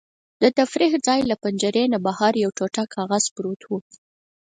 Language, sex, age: Pashto, female, under 19